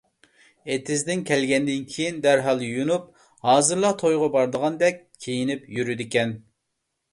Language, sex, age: Uyghur, male, 30-39